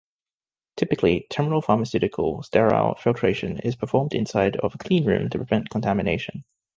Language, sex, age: English, male, 19-29